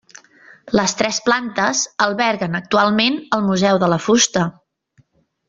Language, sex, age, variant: Catalan, female, 40-49, Nord-Occidental